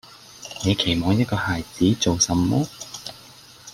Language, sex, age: Cantonese, male, 19-29